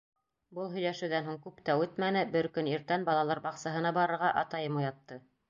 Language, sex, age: Bashkir, female, 40-49